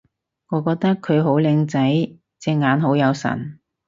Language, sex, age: Cantonese, female, 30-39